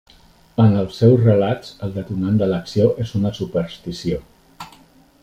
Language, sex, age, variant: Catalan, male, 50-59, Central